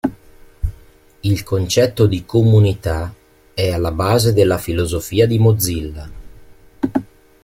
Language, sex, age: Italian, male, 40-49